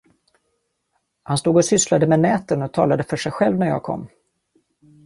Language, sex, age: Swedish, male, 40-49